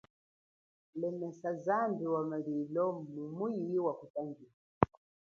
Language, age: Chokwe, 40-49